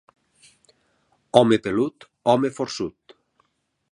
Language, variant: Catalan, Nord-Occidental